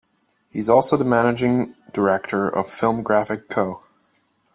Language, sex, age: English, male, 19-29